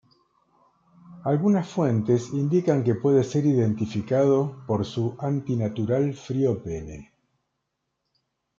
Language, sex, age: Spanish, male, 60-69